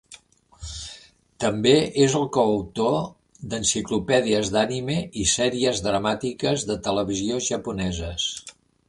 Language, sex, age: Catalan, male, 70-79